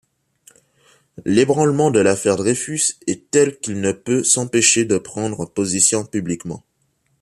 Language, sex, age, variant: French, male, under 19, Français des départements et régions d'outre-mer